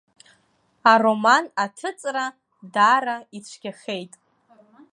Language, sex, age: Abkhazian, female, under 19